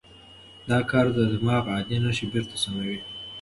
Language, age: Pashto, 19-29